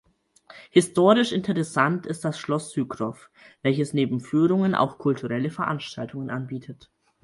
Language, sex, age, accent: German, male, under 19, Deutschland Deutsch